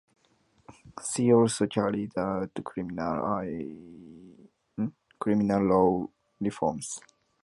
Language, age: English, 19-29